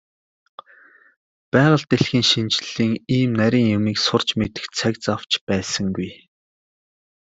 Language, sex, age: Mongolian, male, 30-39